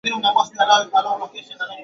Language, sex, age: Swahili, female, 19-29